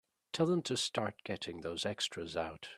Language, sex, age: English, male, 19-29